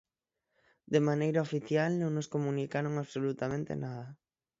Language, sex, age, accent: Galician, male, 19-29, Atlántico (seseo e gheada); Normativo (estándar)